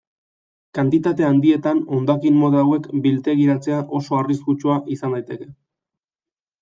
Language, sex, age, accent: Basque, male, 19-29, Erdialdekoa edo Nafarra (Gipuzkoa, Nafarroa)